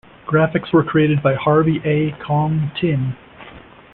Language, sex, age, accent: English, male, 50-59, United States English